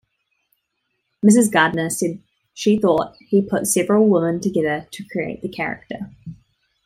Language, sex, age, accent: English, female, 19-29, New Zealand English